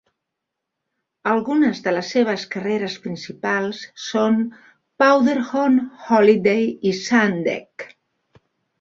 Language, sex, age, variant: Catalan, female, 50-59, Central